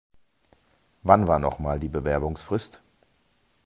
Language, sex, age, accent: German, male, 40-49, Deutschland Deutsch